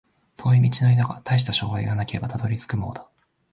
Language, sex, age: Japanese, male, 19-29